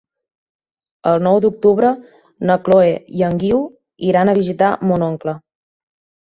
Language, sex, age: Catalan, female, 19-29